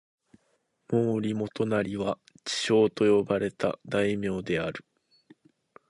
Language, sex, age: Japanese, male, 19-29